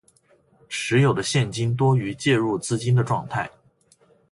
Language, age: Chinese, 19-29